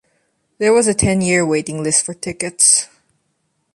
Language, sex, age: English, female, 19-29